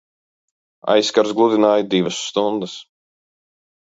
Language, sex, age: Latvian, male, 30-39